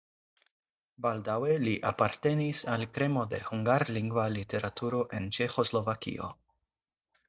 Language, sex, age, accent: Esperanto, male, 19-29, Internacia